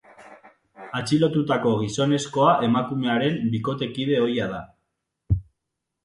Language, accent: Basque, Mendebalekoa (Araba, Bizkaia, Gipuzkoako mendebaleko herri batzuk)